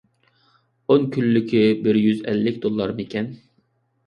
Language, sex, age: Uyghur, male, 19-29